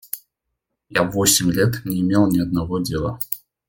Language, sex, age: Russian, male, under 19